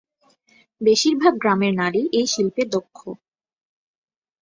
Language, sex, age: Bengali, female, 19-29